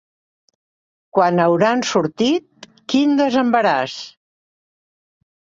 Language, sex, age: Catalan, female, 60-69